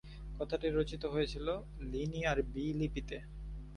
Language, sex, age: Bengali, female, 19-29